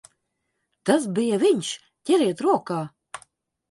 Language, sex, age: Latvian, female, 60-69